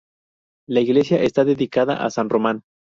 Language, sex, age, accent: Spanish, male, 19-29, México